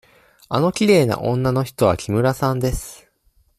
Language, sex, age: Japanese, male, 19-29